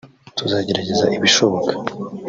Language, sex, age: Kinyarwanda, male, 19-29